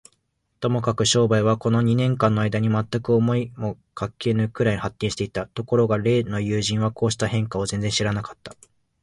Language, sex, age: Japanese, male, 19-29